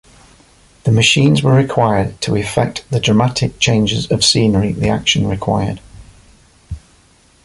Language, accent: English, England English